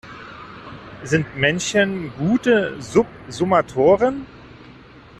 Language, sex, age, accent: German, male, 30-39, Deutschland Deutsch